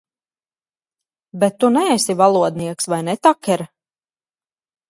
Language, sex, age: Latvian, female, 30-39